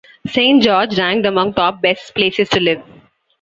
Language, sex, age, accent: English, female, 19-29, India and South Asia (India, Pakistan, Sri Lanka)